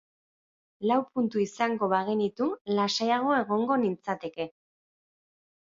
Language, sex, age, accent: Basque, female, 30-39, Batua